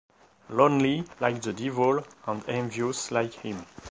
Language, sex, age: English, male, 50-59